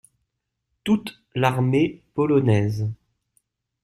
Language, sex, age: French, male, 19-29